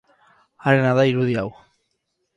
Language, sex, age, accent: Basque, male, 30-39, Mendebalekoa (Araba, Bizkaia, Gipuzkoako mendebaleko herri batzuk)